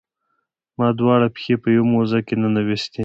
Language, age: Pashto, 19-29